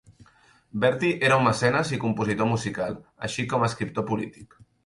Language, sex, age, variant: Catalan, male, 30-39, Central